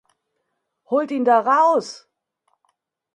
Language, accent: German, Deutschland Deutsch